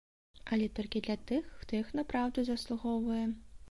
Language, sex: Belarusian, female